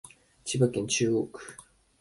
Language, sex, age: Japanese, male, 19-29